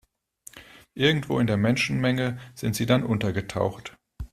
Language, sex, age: German, male, 40-49